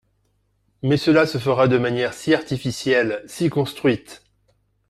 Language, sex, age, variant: French, male, 40-49, Français de métropole